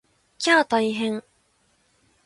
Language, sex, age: Japanese, female, under 19